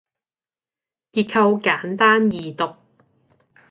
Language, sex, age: Cantonese, female, 19-29